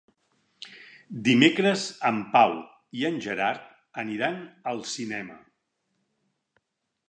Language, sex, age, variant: Catalan, male, 50-59, Central